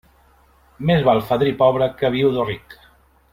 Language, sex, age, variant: Catalan, male, 40-49, Central